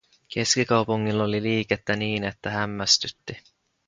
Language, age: Finnish, 19-29